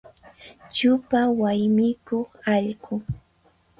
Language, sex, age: Puno Quechua, female, 19-29